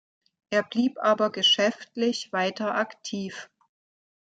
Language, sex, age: German, female, 60-69